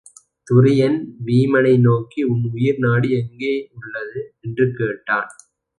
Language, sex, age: Tamil, male, 19-29